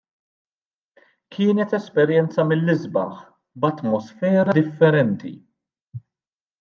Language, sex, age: Maltese, male, 40-49